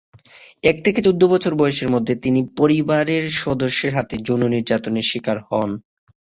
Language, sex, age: Bengali, male, 19-29